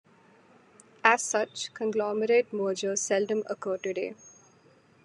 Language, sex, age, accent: English, female, 19-29, India and South Asia (India, Pakistan, Sri Lanka)